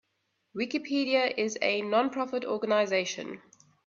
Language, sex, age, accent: English, female, 30-39, Southern African (South Africa, Zimbabwe, Namibia)